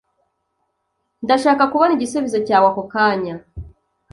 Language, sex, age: Kinyarwanda, female, 30-39